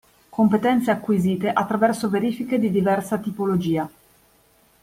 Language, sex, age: Italian, female, 30-39